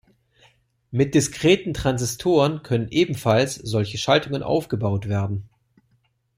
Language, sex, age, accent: German, male, 40-49, Deutschland Deutsch